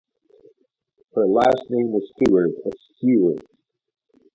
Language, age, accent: English, 40-49, United States English